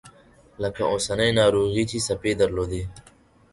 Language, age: Pashto, 19-29